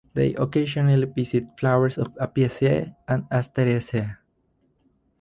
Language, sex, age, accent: English, male, under 19, United States English